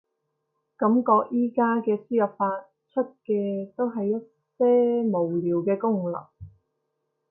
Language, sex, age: Cantonese, female, 19-29